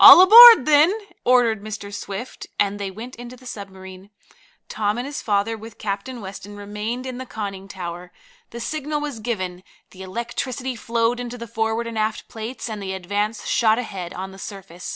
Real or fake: real